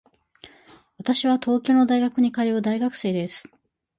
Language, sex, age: Japanese, female, 30-39